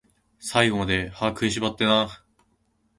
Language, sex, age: Japanese, male, 19-29